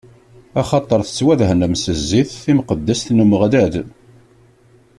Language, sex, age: Kabyle, male, 50-59